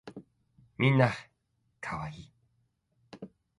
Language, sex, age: Japanese, male, 19-29